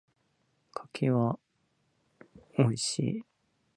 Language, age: Japanese, 19-29